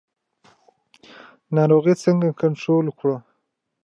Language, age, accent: Pashto, 19-29, کندهاری لهجه